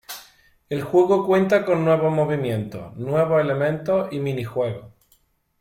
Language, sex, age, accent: Spanish, male, 19-29, España: Sur peninsular (Andalucia, Extremadura, Murcia)